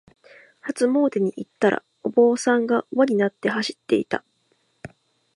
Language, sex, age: Japanese, female, 19-29